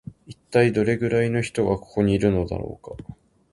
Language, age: Japanese, 19-29